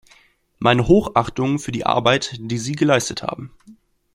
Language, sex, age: German, male, 19-29